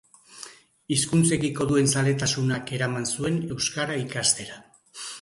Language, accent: Basque, Erdialdekoa edo Nafarra (Gipuzkoa, Nafarroa)